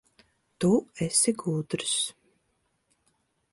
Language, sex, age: Latvian, female, 40-49